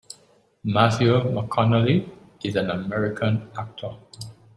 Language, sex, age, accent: English, male, 50-59, West Indies and Bermuda (Bahamas, Bermuda, Jamaica, Trinidad)